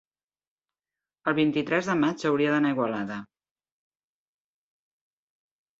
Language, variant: Catalan, Septentrional